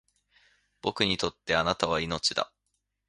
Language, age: Japanese, 19-29